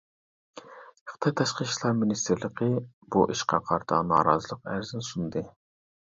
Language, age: Uyghur, 40-49